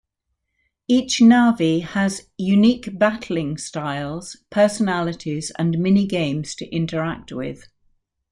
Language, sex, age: English, female, 60-69